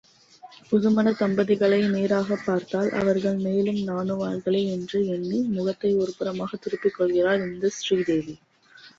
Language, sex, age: Tamil, female, 19-29